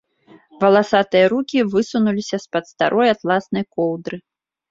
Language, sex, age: Belarusian, female, 30-39